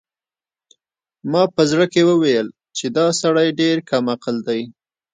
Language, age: Pashto, 30-39